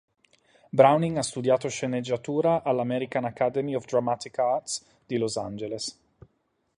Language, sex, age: Italian, male, 30-39